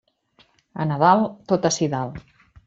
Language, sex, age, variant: Catalan, female, 40-49, Central